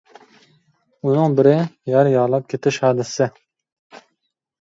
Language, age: Uyghur, 19-29